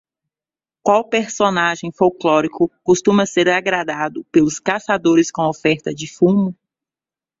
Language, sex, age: Portuguese, female, 40-49